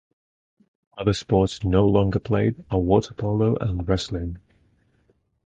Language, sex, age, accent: English, male, 19-29, England English